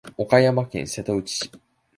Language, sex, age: Japanese, male, 19-29